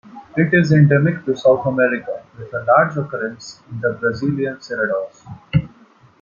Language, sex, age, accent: English, male, 19-29, India and South Asia (India, Pakistan, Sri Lanka)